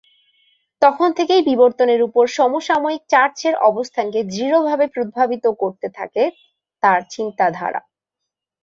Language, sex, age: Bengali, female, 19-29